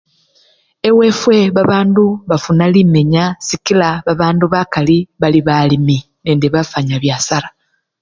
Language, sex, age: Luyia, female, 50-59